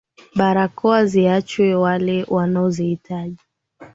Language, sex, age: Swahili, female, 19-29